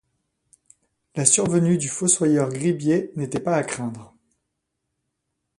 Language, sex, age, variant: French, male, 40-49, Français de métropole